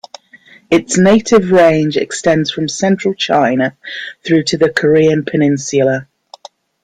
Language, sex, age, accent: English, female, 40-49, England English